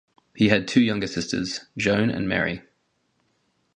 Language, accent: English, Australian English